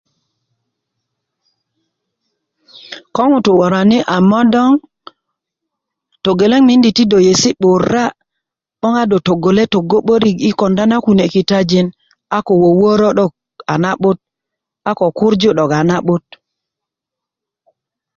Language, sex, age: Kuku, female, 40-49